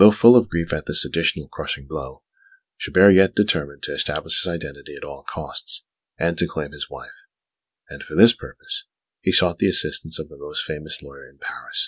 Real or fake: real